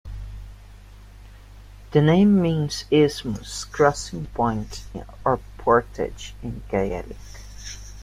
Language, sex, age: English, male, 19-29